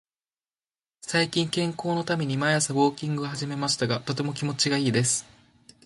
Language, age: Japanese, 19-29